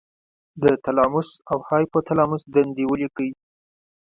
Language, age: Pashto, 19-29